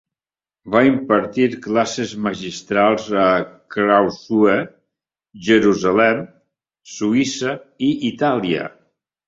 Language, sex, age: Catalan, male, 70-79